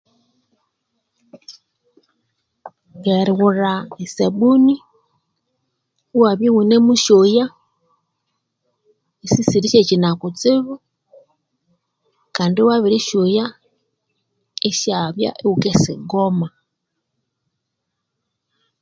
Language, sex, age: Konzo, female, 40-49